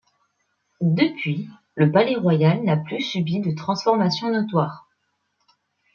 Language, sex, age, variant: French, female, 19-29, Français de métropole